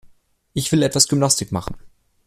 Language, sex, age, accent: German, male, 19-29, Deutschland Deutsch